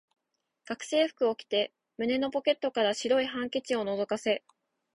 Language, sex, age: Japanese, female, 19-29